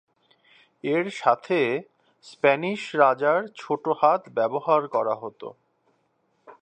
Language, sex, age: Bengali, male, 40-49